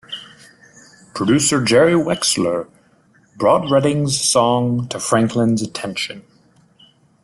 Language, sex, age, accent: English, male, 19-29, United States English